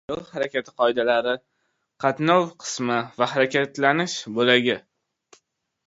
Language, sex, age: Uzbek, male, under 19